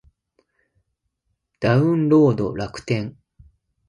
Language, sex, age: Japanese, male, 30-39